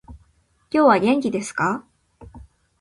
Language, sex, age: Japanese, female, 19-29